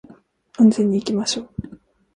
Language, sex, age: Japanese, female, 19-29